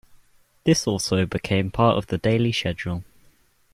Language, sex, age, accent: English, male, under 19, England English